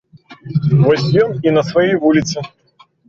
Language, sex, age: Belarusian, male, 19-29